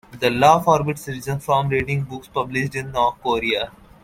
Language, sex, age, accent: English, male, 19-29, India and South Asia (India, Pakistan, Sri Lanka)